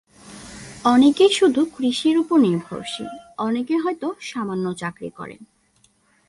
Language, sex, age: Bengali, female, 19-29